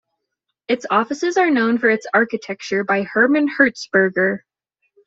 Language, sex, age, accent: English, female, 19-29, United States English